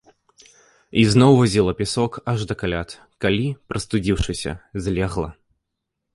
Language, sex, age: Belarusian, male, 19-29